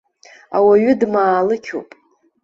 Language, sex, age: Abkhazian, female, 40-49